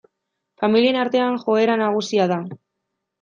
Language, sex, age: Basque, female, 19-29